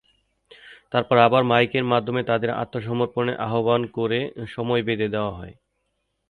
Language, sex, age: Bengali, male, 19-29